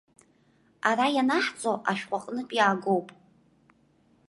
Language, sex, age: Abkhazian, female, under 19